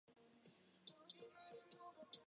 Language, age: English, under 19